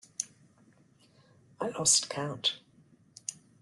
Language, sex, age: English, female, 50-59